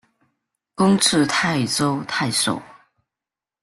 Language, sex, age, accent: Chinese, male, under 19, 出生地：湖南省